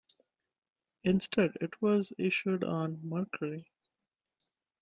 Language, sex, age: English, male, 19-29